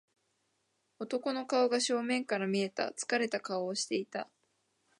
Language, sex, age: Japanese, female, 19-29